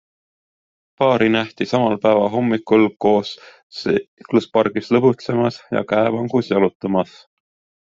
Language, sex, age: Estonian, male, 19-29